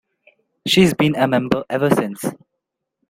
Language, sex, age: English, male, under 19